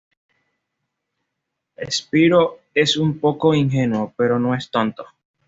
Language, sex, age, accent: Spanish, male, 19-29, Caribe: Cuba, Venezuela, Puerto Rico, República Dominicana, Panamá, Colombia caribeña, México caribeño, Costa del golfo de México